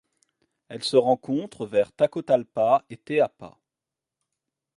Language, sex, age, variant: French, male, 30-39, Français de métropole